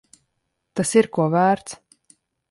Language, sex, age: Latvian, female, 30-39